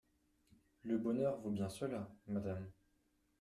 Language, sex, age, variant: French, male, under 19, Français de métropole